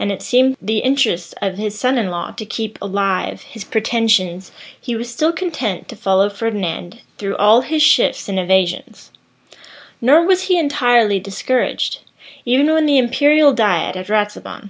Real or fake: real